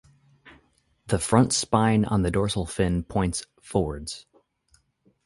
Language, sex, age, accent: English, male, 30-39, United States English